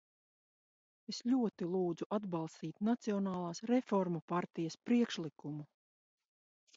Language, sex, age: Latvian, female, 40-49